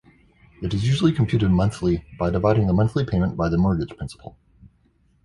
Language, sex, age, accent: English, male, 19-29, United States English